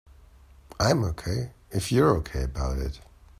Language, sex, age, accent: English, male, 30-39, England English